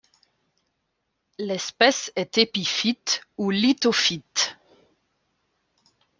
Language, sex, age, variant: French, female, 30-39, Français de métropole